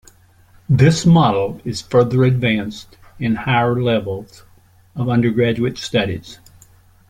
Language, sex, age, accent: English, male, 70-79, United States English